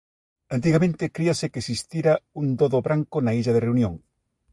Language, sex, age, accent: Galician, male, 50-59, Normativo (estándar)